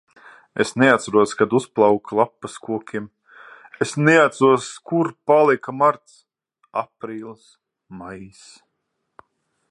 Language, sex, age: Latvian, male, 30-39